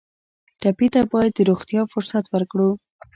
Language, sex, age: Pashto, female, under 19